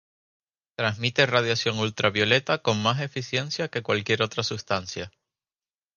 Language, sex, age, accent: Spanish, male, 19-29, España: Islas Canarias